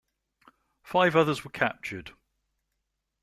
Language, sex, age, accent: English, male, 50-59, England English